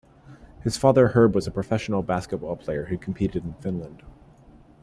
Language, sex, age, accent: English, male, 19-29, United States English